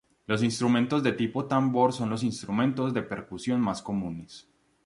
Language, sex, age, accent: Spanish, male, 19-29, Andino-Pacífico: Colombia, Perú, Ecuador, oeste de Bolivia y Venezuela andina